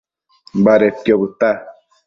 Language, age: Matsés, 19-29